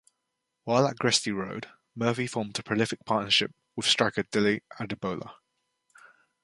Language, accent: English, England English